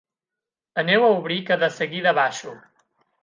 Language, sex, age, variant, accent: Catalan, male, 19-29, Central, central